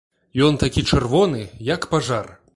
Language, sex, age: Belarusian, male, 19-29